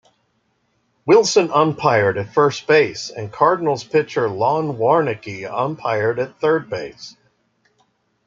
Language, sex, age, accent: English, male, 40-49, United States English